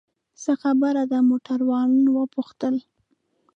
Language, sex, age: Pashto, female, 19-29